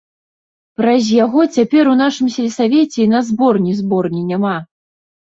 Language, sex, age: Belarusian, female, 19-29